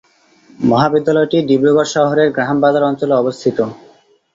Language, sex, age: Bengali, male, 19-29